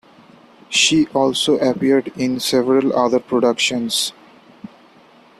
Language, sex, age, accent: English, male, 19-29, India and South Asia (India, Pakistan, Sri Lanka)